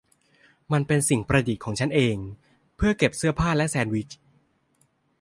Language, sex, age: Thai, male, 19-29